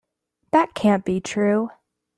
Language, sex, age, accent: English, female, under 19, United States English